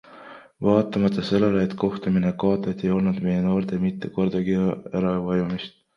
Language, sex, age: Estonian, male, 19-29